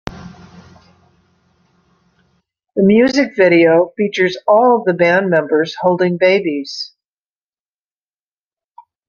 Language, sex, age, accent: English, female, 60-69, United States English